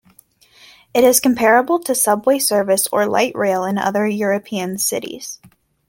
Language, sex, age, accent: English, female, under 19, United States English